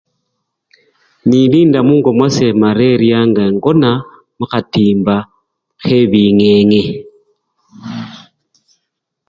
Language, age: Luyia, 50-59